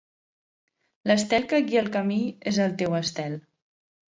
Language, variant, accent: Catalan, Central, central